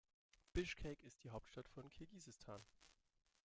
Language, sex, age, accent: German, male, 30-39, Deutschland Deutsch